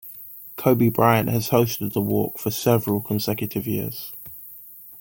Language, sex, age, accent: English, male, 30-39, England English